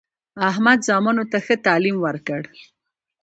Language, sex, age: Pashto, female, 19-29